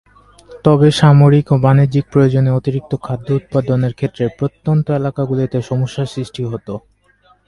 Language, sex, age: Bengali, male, 30-39